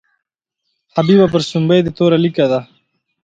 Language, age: Pashto, 19-29